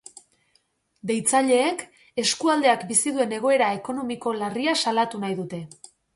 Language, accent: Basque, Erdialdekoa edo Nafarra (Gipuzkoa, Nafarroa)